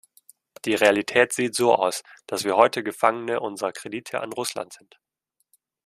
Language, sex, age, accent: German, male, 19-29, Deutschland Deutsch